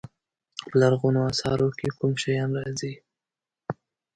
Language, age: Pashto, 19-29